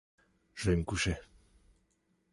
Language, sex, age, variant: French, male, 19-29, Français de métropole